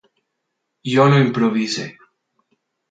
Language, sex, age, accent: Catalan, male, 19-29, valencià